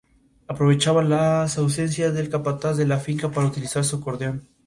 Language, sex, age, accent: Spanish, male, 19-29, México